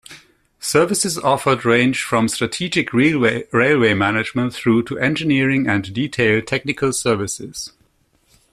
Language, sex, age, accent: English, male, 50-59, Canadian English